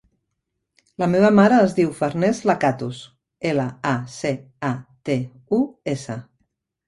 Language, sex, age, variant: Catalan, female, 40-49, Central